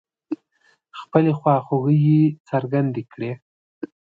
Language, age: Pashto, 19-29